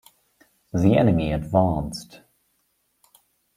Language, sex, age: English, male, 30-39